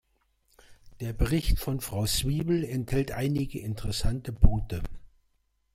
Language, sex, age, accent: German, male, 60-69, Deutschland Deutsch